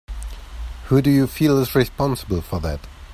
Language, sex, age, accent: English, male, 30-39, England English